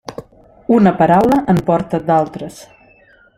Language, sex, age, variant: Catalan, female, 19-29, Nord-Occidental